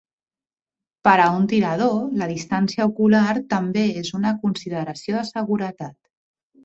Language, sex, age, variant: Catalan, female, 30-39, Central